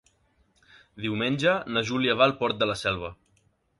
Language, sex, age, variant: Catalan, male, 19-29, Central